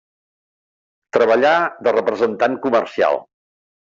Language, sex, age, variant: Catalan, male, 70-79, Central